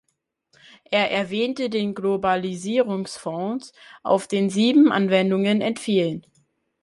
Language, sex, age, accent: German, male, under 19, Deutschland Deutsch